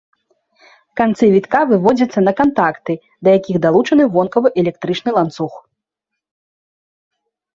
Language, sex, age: Belarusian, female, 30-39